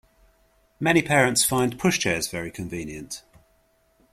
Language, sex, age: English, male, 50-59